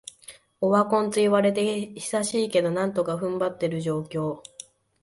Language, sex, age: Japanese, female, 19-29